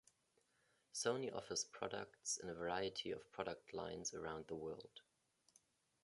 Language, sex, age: English, male, 30-39